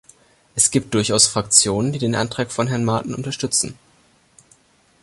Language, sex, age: German, male, under 19